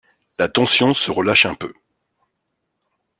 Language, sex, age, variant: French, male, 40-49, Français de métropole